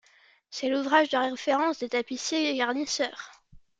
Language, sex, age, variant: French, female, under 19, Français de métropole